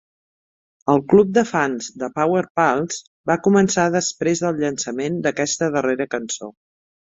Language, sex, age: Catalan, female, 50-59